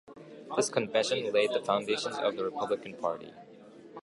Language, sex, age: English, male, 19-29